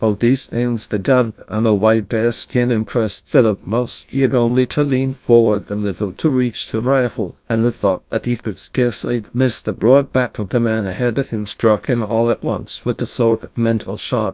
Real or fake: fake